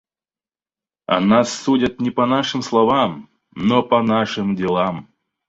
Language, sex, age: Russian, male, 19-29